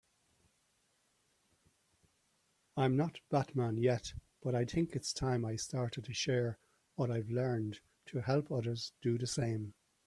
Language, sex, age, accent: English, male, 50-59, Irish English